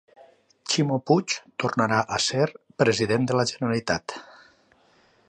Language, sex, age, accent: Catalan, male, 40-49, valencià